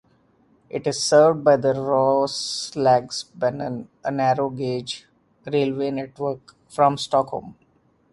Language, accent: English, India and South Asia (India, Pakistan, Sri Lanka)